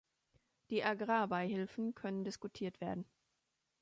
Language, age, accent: German, 30-39, Deutschland Deutsch